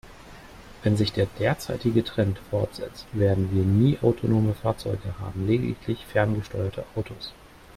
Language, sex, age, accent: German, male, 30-39, Deutschland Deutsch